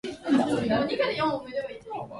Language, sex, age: Japanese, male, under 19